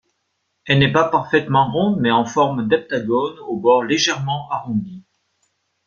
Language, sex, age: French, male, 50-59